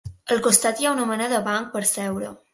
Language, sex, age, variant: Catalan, female, under 19, Balear